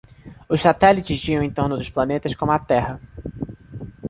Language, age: Portuguese, under 19